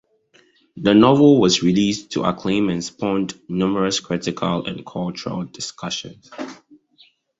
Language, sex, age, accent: English, male, 19-29, United States English